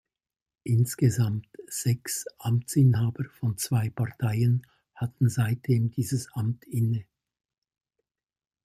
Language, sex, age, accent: German, male, 70-79, Schweizerdeutsch